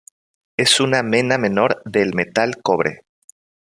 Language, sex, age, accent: Spanish, male, 19-29, México